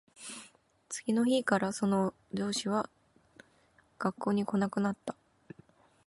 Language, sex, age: Japanese, female, 30-39